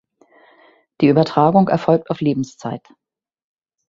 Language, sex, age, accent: German, female, 50-59, Deutschland Deutsch